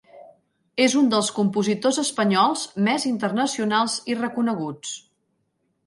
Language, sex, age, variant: Catalan, female, 40-49, Central